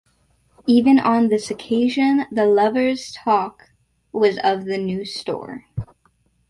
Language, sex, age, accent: English, female, 19-29, United States English